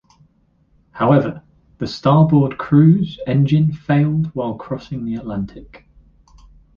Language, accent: English, England English